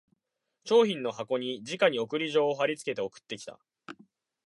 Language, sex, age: Japanese, male, 19-29